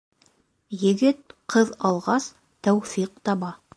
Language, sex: Bashkir, female